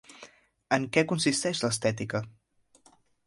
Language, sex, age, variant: Catalan, male, under 19, Central